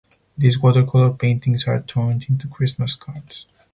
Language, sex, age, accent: English, male, 19-29, United States English; England English